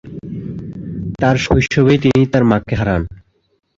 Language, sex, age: Bengali, male, 19-29